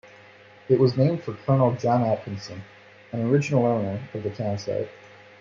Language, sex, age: English, male, 19-29